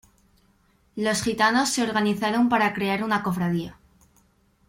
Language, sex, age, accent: Spanish, female, under 19, España: Norte peninsular (Asturias, Castilla y León, Cantabria, País Vasco, Navarra, Aragón, La Rioja, Guadalajara, Cuenca)